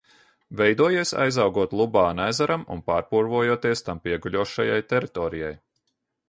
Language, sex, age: Latvian, male, 40-49